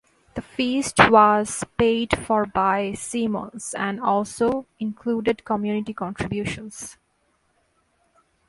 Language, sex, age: English, female, 19-29